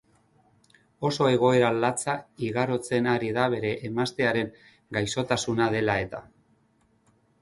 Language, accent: Basque, Mendebalekoa (Araba, Bizkaia, Gipuzkoako mendebaleko herri batzuk)